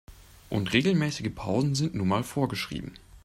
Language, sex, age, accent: German, male, 19-29, Deutschland Deutsch